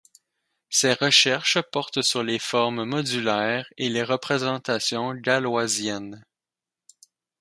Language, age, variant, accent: French, 19-29, Français d'Amérique du Nord, Français du Canada